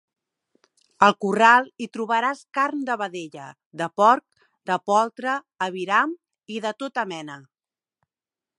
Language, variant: Catalan, Central